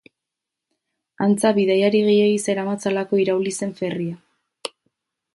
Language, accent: Basque, Erdialdekoa edo Nafarra (Gipuzkoa, Nafarroa)